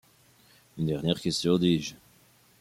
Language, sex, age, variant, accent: French, male, 40-49, Français d'Amérique du Nord, Français du Canada